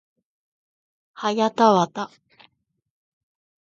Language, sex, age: Japanese, female, 19-29